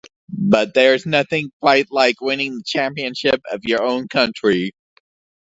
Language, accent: English, United States English